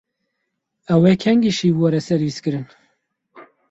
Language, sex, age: Kurdish, male, 30-39